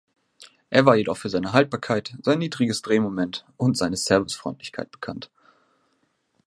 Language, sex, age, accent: German, male, 19-29, Deutschland Deutsch